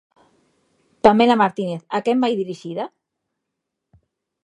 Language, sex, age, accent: Galician, female, 40-49, Atlántico (seseo e gheada)